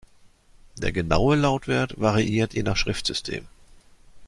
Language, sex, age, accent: German, male, 50-59, Deutschland Deutsch